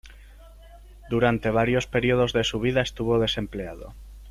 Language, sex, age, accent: Spanish, male, 19-29, España: Sur peninsular (Andalucia, Extremadura, Murcia)